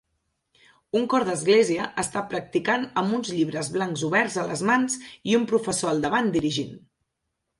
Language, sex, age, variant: Catalan, female, 30-39, Central